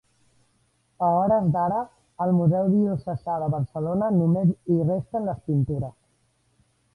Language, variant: Catalan, Central